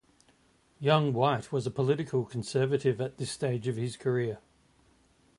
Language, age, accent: English, 40-49, Australian English